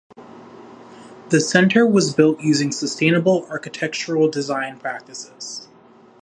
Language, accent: English, United States English